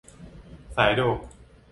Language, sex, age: Thai, male, under 19